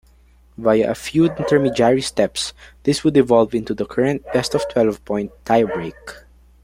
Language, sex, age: English, male, 19-29